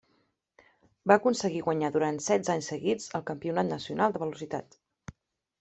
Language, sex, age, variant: Catalan, female, 30-39, Central